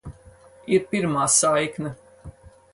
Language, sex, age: Latvian, female, 50-59